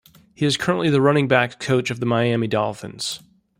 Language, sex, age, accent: English, male, 30-39, United States English